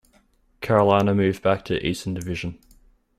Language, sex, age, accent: English, male, 19-29, Australian English